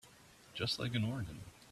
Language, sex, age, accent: English, male, 19-29, Canadian English